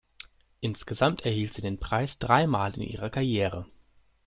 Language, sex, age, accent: German, male, under 19, Deutschland Deutsch